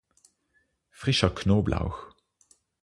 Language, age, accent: German, 40-49, Österreichisches Deutsch